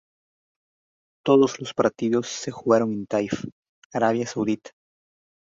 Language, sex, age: Spanish, male, under 19